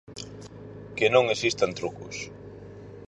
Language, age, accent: Galician, 19-29, Central (gheada)